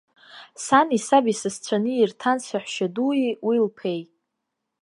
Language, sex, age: Abkhazian, female, 19-29